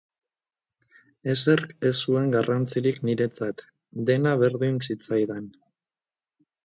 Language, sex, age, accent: Basque, female, 50-59, Mendebalekoa (Araba, Bizkaia, Gipuzkoako mendebaleko herri batzuk)